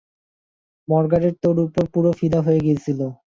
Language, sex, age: Bengali, male, 19-29